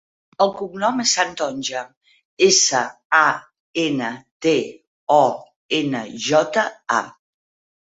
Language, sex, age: Catalan, female, 50-59